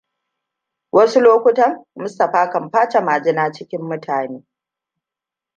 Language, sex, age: Hausa, female, 30-39